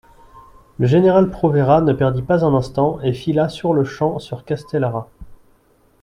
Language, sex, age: French, male, 30-39